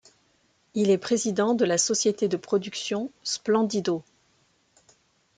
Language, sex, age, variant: French, female, 40-49, Français de métropole